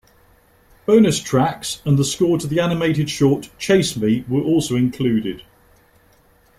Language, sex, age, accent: English, male, 50-59, England English